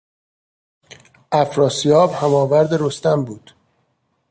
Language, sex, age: Persian, male, 30-39